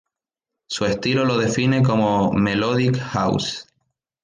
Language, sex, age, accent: Spanish, male, 19-29, España: Islas Canarias